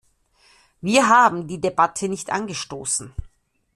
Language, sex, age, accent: German, female, 50-59, Österreichisches Deutsch